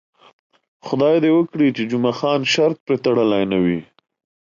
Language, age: Pashto, 19-29